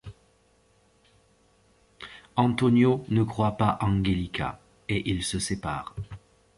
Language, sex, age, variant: French, male, 30-39, Français de métropole